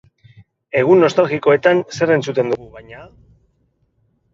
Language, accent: Basque, Mendebalekoa (Araba, Bizkaia, Gipuzkoako mendebaleko herri batzuk)